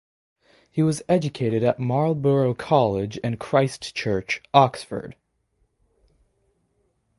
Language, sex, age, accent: English, male, under 19, United States English